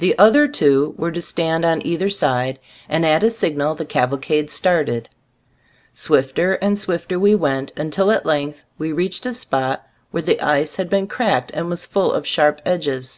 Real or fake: real